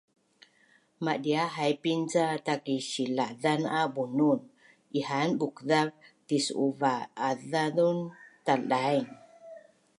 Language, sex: Bunun, female